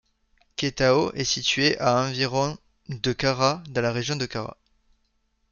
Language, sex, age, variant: French, male, 19-29, Français de métropole